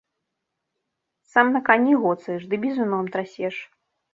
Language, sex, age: Belarusian, female, 30-39